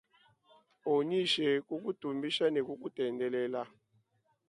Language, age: Luba-Lulua, 19-29